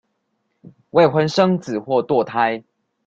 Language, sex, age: Chinese, male, 19-29